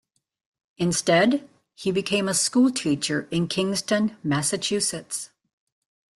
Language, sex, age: English, female, 70-79